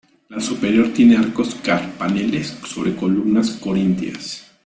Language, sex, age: Spanish, male, 40-49